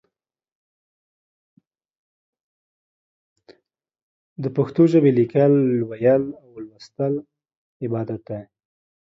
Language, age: Pashto, 19-29